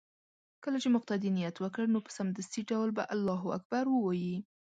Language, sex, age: Pashto, female, 19-29